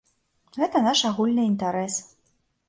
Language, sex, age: Belarusian, female, 19-29